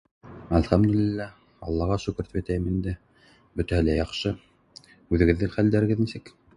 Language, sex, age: Bashkir, male, 40-49